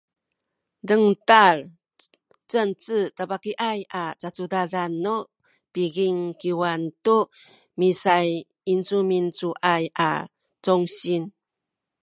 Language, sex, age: Sakizaya, female, 60-69